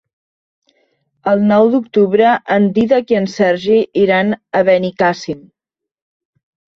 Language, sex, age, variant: Catalan, female, 50-59, Central